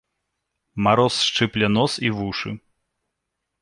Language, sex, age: Belarusian, male, 30-39